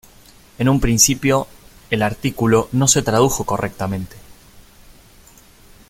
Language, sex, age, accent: Spanish, male, 19-29, Rioplatense: Argentina, Uruguay, este de Bolivia, Paraguay